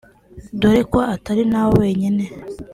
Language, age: Kinyarwanda, 19-29